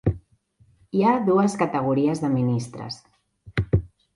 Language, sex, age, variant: Catalan, female, 30-39, Central